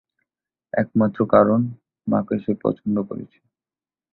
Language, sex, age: Bengali, male, 19-29